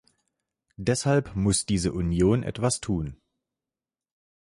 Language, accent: German, Deutschland Deutsch